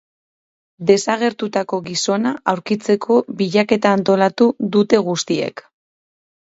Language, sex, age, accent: Basque, female, 30-39, Mendebalekoa (Araba, Bizkaia, Gipuzkoako mendebaleko herri batzuk)